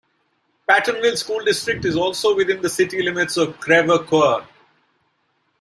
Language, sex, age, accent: English, male, 50-59, India and South Asia (India, Pakistan, Sri Lanka)